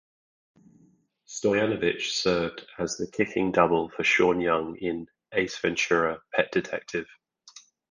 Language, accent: English, England English